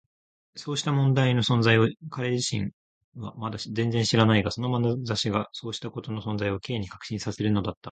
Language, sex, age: Japanese, male, 19-29